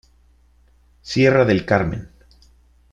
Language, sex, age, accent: Spanish, male, 50-59, México